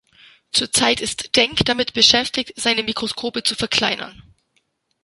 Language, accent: German, Deutschland Deutsch